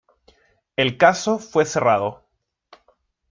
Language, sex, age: Spanish, male, 19-29